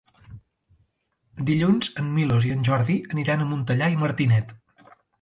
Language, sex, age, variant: Catalan, male, 30-39, Central